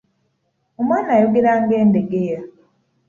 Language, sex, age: Ganda, female, 30-39